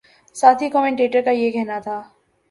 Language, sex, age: Urdu, female, 19-29